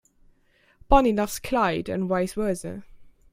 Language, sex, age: English, female, 19-29